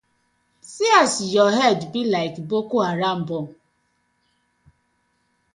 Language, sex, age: Nigerian Pidgin, female, 40-49